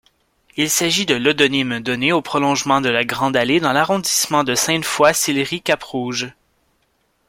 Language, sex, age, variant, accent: French, male, 19-29, Français d'Amérique du Nord, Français du Canada